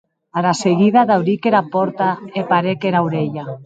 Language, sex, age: Occitan, female, 40-49